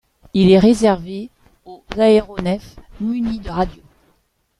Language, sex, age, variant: French, female, 40-49, Français de métropole